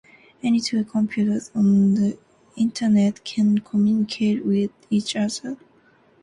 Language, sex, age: English, female, 19-29